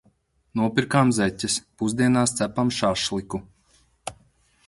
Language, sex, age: Latvian, male, 30-39